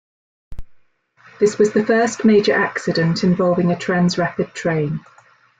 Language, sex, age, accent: English, female, 40-49, England English